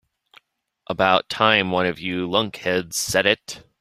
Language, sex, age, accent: English, male, 30-39, United States English